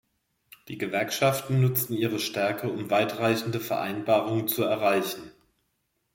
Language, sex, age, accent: German, female, 50-59, Deutschland Deutsch